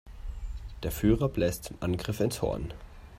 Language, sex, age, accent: German, male, 19-29, Deutschland Deutsch